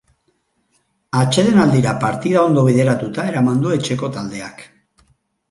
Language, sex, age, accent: Basque, male, 50-59, Erdialdekoa edo Nafarra (Gipuzkoa, Nafarroa)